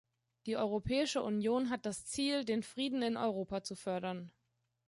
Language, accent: German, Deutschland Deutsch